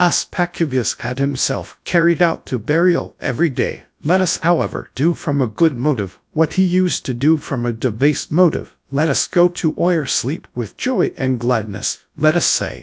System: TTS, GradTTS